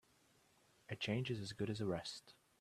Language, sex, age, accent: English, male, 19-29, England English